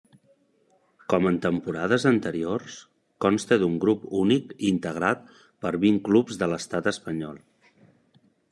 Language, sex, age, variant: Catalan, male, 40-49, Nord-Occidental